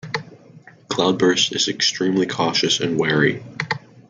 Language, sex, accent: English, male, United States English